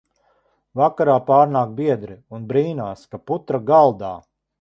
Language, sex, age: Latvian, male, 50-59